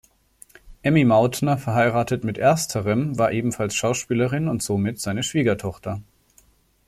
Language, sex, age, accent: German, male, 40-49, Deutschland Deutsch